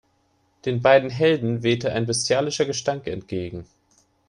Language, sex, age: German, male, 19-29